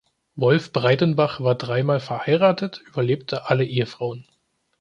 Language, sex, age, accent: German, male, 19-29, Deutschland Deutsch